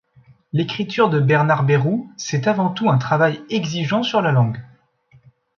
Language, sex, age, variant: French, male, 19-29, Français de métropole